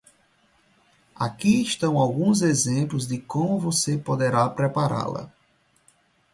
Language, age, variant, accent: Portuguese, 40-49, Portuguese (Brasil), Nordestino